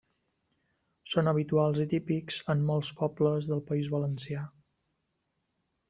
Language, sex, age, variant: Catalan, male, 30-39, Central